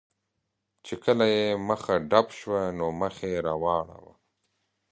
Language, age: Pashto, 30-39